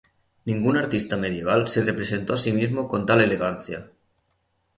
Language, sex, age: Spanish, male, 19-29